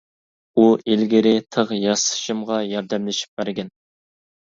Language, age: Uyghur, 19-29